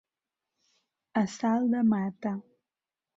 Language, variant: Catalan, Central